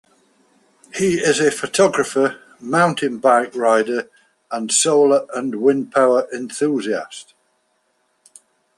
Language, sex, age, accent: English, male, 60-69, England English